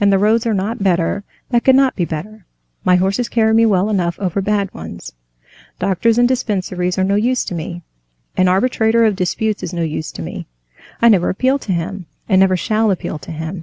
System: none